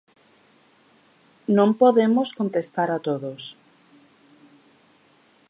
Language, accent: Galician, Atlántico (seseo e gheada)